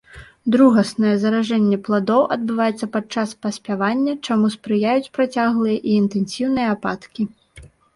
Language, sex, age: Belarusian, female, 19-29